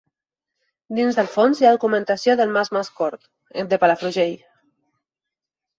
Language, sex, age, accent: Catalan, female, 30-39, valencià